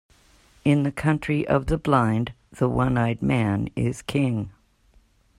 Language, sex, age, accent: English, female, 30-39, United States English